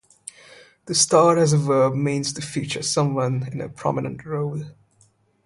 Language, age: English, 19-29